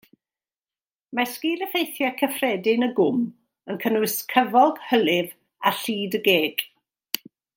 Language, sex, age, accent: Welsh, female, 60-69, Y Deyrnas Unedig Cymraeg